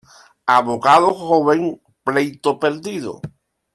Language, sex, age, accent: Spanish, male, 50-59, Caribe: Cuba, Venezuela, Puerto Rico, República Dominicana, Panamá, Colombia caribeña, México caribeño, Costa del golfo de México